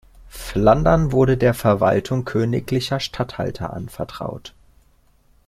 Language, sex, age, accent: German, male, 19-29, Deutschland Deutsch